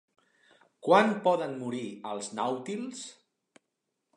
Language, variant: Catalan, Central